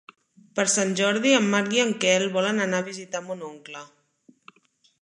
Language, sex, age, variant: Catalan, female, 30-39, Central